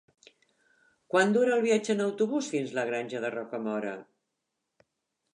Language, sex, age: Catalan, female, 60-69